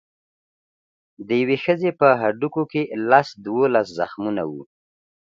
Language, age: Pashto, 30-39